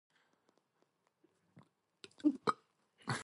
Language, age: English, 19-29